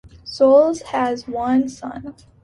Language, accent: English, United States English